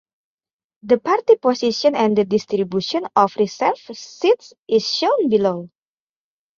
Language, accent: English, United States English